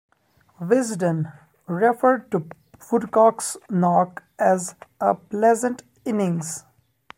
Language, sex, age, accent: English, male, 19-29, India and South Asia (India, Pakistan, Sri Lanka)